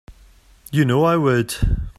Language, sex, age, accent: English, male, 40-49, Scottish English